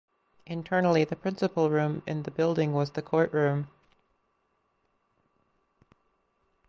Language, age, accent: English, 19-29, United States English